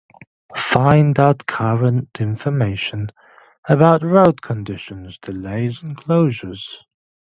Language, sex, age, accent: English, male, 19-29, England English